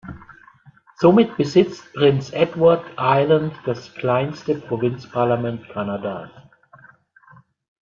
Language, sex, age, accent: German, male, 50-59, Deutschland Deutsch